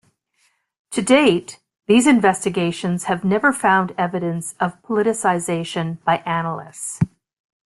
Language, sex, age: English, female, 60-69